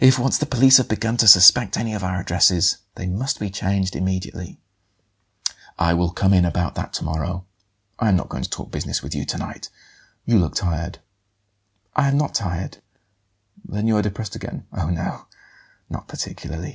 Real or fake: real